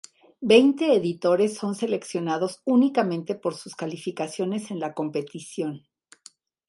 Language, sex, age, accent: Spanish, female, 60-69, México